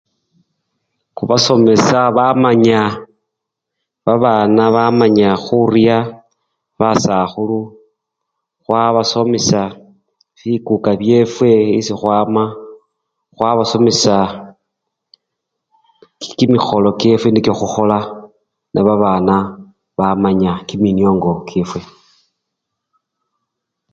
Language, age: Luyia, 50-59